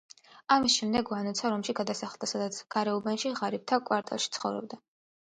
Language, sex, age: Georgian, female, 19-29